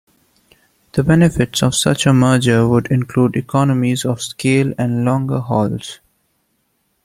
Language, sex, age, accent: English, male, 19-29, India and South Asia (India, Pakistan, Sri Lanka)